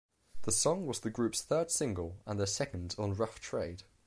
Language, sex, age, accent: English, male, under 19, England English